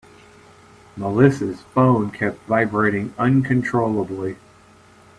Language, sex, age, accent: English, male, 60-69, United States English